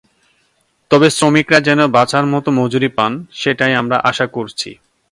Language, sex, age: Bengali, male, 19-29